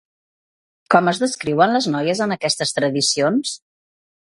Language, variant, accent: Catalan, Central, central